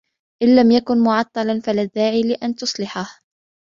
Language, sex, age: Arabic, female, 19-29